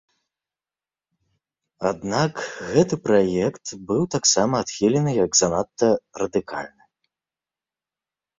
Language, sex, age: Belarusian, male, 30-39